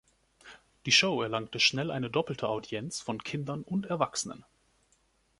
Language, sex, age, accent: German, male, 30-39, Deutschland Deutsch